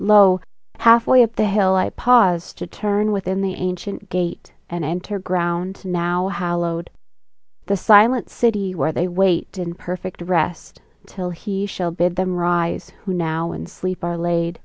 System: none